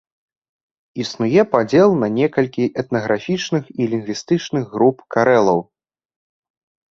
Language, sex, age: Belarusian, male, under 19